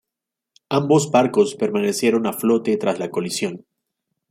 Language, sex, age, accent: Spanish, male, 30-39, Caribe: Cuba, Venezuela, Puerto Rico, República Dominicana, Panamá, Colombia caribeña, México caribeño, Costa del golfo de México